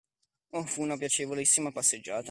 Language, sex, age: Italian, male, 19-29